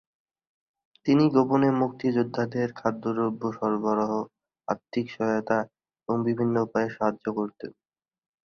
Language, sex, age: Bengali, male, under 19